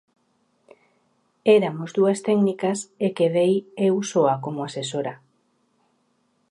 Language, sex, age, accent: Galician, female, 50-59, Normativo (estándar)